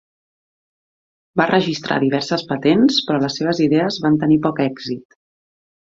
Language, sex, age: Catalan, female, 40-49